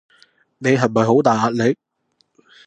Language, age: Cantonese, 30-39